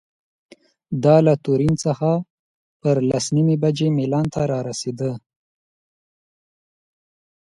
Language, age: Pashto, 19-29